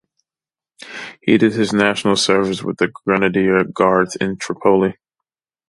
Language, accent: English, United States English